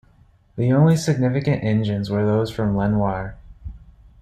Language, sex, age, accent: English, male, 19-29, United States English